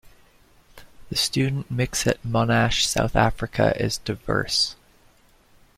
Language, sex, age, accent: English, female, 19-29, Canadian English